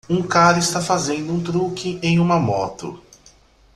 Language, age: Portuguese, 30-39